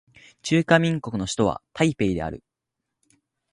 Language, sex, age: Japanese, male, 19-29